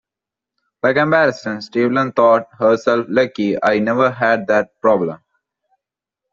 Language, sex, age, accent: English, male, 19-29, India and South Asia (India, Pakistan, Sri Lanka)